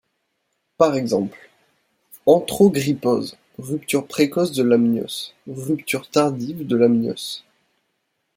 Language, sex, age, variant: French, male, 19-29, Français de métropole